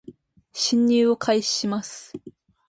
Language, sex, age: Japanese, female, 19-29